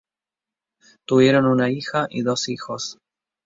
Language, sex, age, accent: Spanish, male, 19-29, Rioplatense: Argentina, Uruguay, este de Bolivia, Paraguay